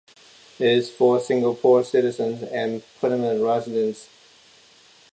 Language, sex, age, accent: English, male, 19-29, Hong Kong English